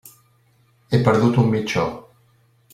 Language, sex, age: Catalan, male, 50-59